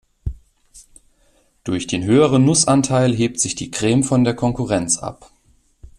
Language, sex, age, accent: German, male, 19-29, Deutschland Deutsch